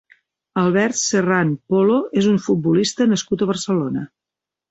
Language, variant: Catalan, Central